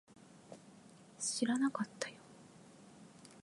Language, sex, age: Japanese, female, 30-39